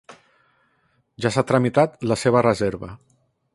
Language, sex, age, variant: Catalan, male, 30-39, Central